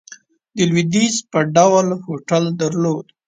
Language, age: Pashto, 19-29